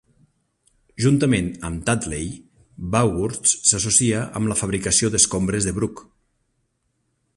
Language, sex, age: Catalan, male, 40-49